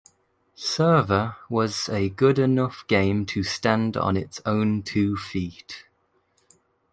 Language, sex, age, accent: English, male, 19-29, England English